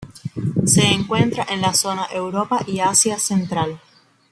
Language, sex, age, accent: Spanish, female, 19-29, Caribe: Cuba, Venezuela, Puerto Rico, República Dominicana, Panamá, Colombia caribeña, México caribeño, Costa del golfo de México